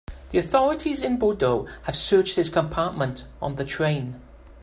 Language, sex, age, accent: English, male, 50-59, Welsh English